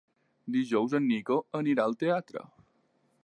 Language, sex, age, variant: Catalan, male, 19-29, Nord-Occidental